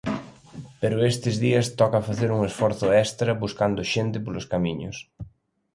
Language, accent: Galician, Normativo (estándar)